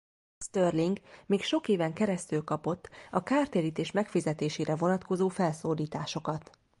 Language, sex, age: Hungarian, female, 19-29